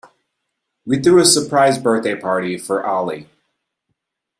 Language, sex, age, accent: English, male, 19-29, United States English